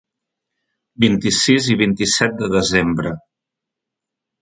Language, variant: Catalan, Central